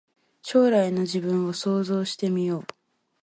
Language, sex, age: Japanese, female, 19-29